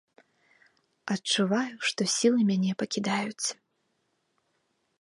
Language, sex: Belarusian, female